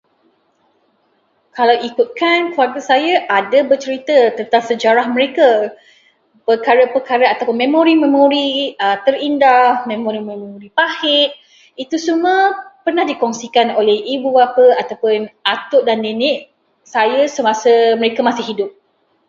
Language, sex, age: Malay, female, 30-39